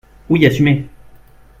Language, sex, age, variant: French, male, 30-39, Français de métropole